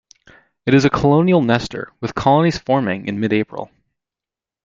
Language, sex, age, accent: English, male, under 19, United States English